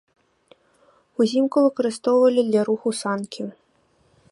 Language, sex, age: Belarusian, female, 19-29